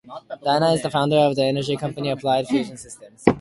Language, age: English, under 19